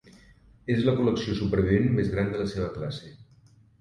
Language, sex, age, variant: Catalan, male, 50-59, Septentrional